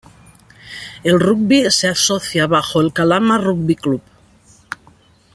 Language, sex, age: Spanish, female, 50-59